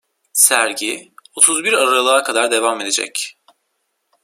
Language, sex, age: Turkish, male, 19-29